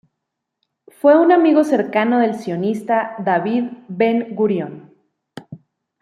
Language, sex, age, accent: Spanish, female, 30-39, México